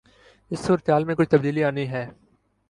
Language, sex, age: Urdu, male, 19-29